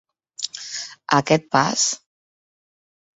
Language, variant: Catalan, Central